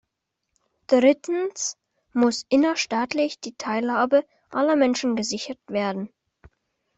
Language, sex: German, male